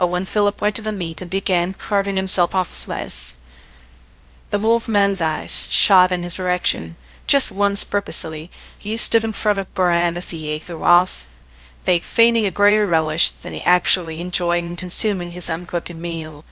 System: TTS, VITS